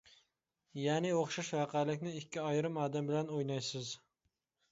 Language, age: Uyghur, 19-29